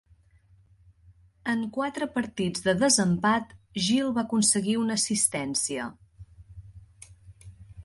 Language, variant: Catalan, Central